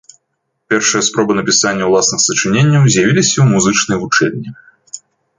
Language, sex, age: Belarusian, male, 19-29